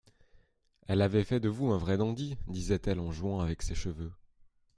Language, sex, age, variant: French, male, 30-39, Français de métropole